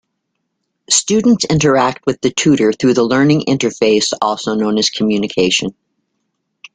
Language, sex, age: English, female, 60-69